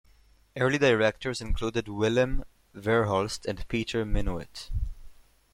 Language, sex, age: English, male, under 19